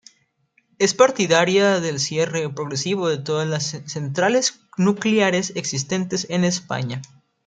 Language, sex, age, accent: Spanish, male, under 19, México